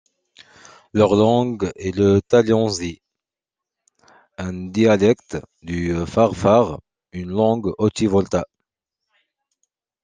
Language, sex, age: French, male, 30-39